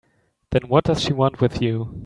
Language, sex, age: English, male, 19-29